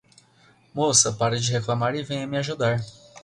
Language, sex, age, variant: Portuguese, male, 19-29, Portuguese (Brasil)